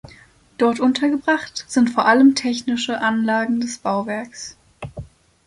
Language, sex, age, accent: German, female, 19-29, Deutschland Deutsch